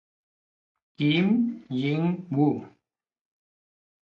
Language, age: Italian, 50-59